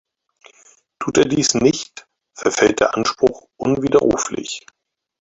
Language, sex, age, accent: German, male, 50-59, Deutschland Deutsch